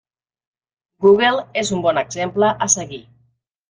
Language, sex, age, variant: Catalan, female, 40-49, Central